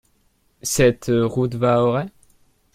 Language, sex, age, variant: French, male, 19-29, Français de métropole